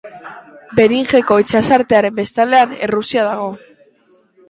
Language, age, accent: Basque, under 19, Mendebalekoa (Araba, Bizkaia, Gipuzkoako mendebaleko herri batzuk)